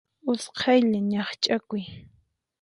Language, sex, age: Puno Quechua, female, 19-29